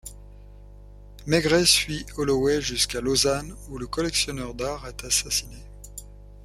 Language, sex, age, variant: French, male, 60-69, Français de métropole